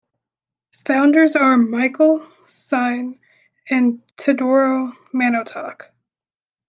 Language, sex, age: English, female, under 19